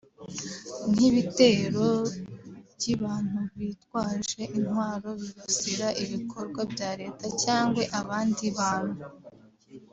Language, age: Kinyarwanda, 19-29